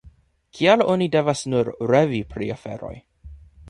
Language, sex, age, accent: Esperanto, male, 19-29, Internacia